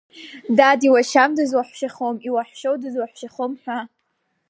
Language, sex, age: Abkhazian, female, 19-29